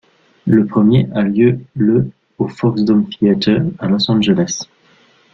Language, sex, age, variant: French, male, 19-29, Français de métropole